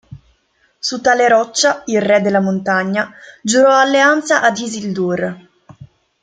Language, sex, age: Italian, female, 19-29